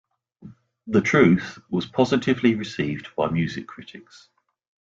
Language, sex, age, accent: English, male, 50-59, England English